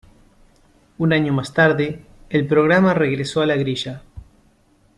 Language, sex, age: Spanish, male, 30-39